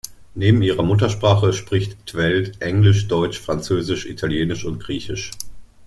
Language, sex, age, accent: German, male, 40-49, Deutschland Deutsch